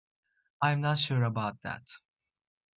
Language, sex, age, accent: English, male, under 19, United States English